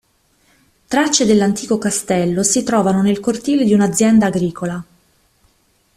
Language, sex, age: Italian, female, 19-29